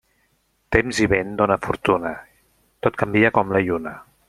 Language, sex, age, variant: Catalan, male, 50-59, Central